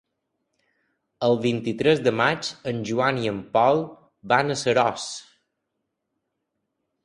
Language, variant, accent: Catalan, Balear, mallorquí